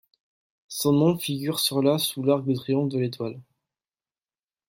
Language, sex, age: French, male, 19-29